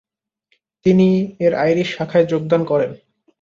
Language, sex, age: Bengali, male, 19-29